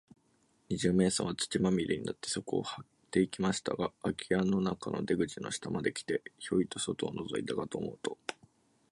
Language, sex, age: Japanese, male, 19-29